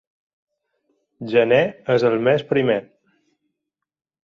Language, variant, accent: Catalan, Balear, balear